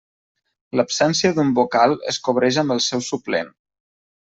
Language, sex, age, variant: Catalan, male, 19-29, Nord-Occidental